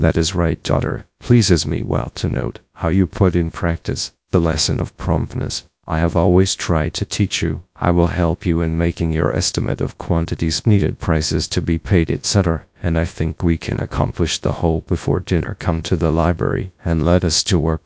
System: TTS, GradTTS